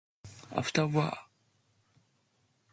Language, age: English, under 19